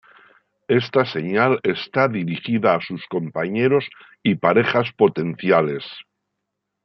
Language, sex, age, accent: Spanish, male, 70-79, España: Norte peninsular (Asturias, Castilla y León, Cantabria, País Vasco, Navarra, Aragón, La Rioja, Guadalajara, Cuenca)